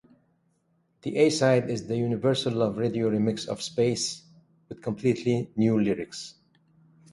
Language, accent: English, United States English